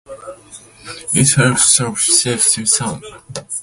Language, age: English, 19-29